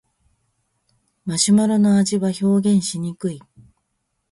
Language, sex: Japanese, female